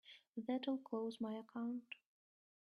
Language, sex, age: English, female, 19-29